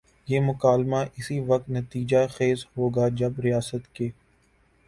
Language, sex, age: Urdu, male, 19-29